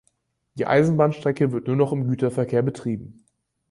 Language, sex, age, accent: German, male, 19-29, Deutschland Deutsch